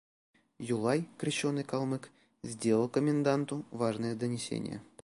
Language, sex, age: Russian, male, 30-39